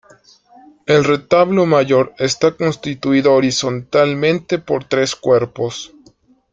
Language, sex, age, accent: Spanish, male, 19-29, México